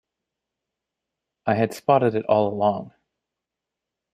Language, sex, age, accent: English, male, 30-39, Canadian English